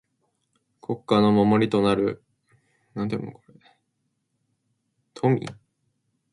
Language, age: Japanese, 19-29